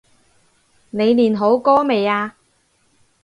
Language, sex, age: Cantonese, female, 19-29